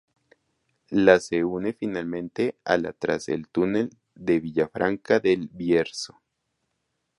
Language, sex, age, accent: Spanish, male, 19-29, Andino-Pacífico: Colombia, Perú, Ecuador, oeste de Bolivia y Venezuela andina